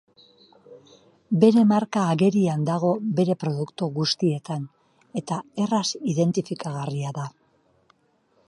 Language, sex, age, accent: Basque, female, 50-59, Mendebalekoa (Araba, Bizkaia, Gipuzkoako mendebaleko herri batzuk)